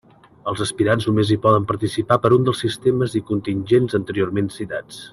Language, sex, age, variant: Catalan, male, 40-49, Central